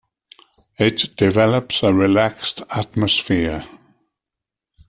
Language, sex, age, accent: English, male, 70-79, England English